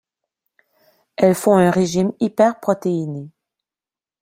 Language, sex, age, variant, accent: French, female, 40-49, Français d'Amérique du Nord, Français du Canada